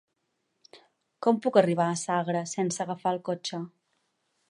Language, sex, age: Catalan, female, 30-39